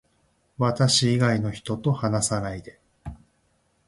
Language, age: Japanese, 40-49